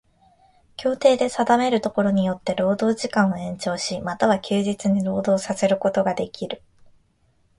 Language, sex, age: Japanese, female, 19-29